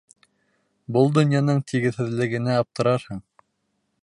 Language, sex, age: Bashkir, male, 19-29